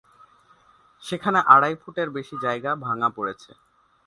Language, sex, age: Bengali, male, 19-29